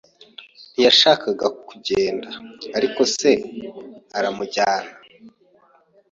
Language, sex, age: Kinyarwanda, male, 19-29